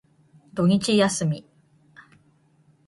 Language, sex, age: Japanese, female, 19-29